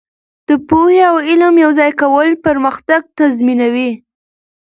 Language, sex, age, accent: Pashto, female, under 19, کندهاری لهجه